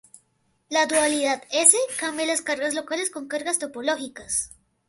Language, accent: Spanish, Andino-Pacífico: Colombia, Perú, Ecuador, oeste de Bolivia y Venezuela andina